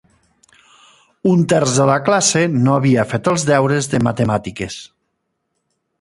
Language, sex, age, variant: Catalan, male, 40-49, Nord-Occidental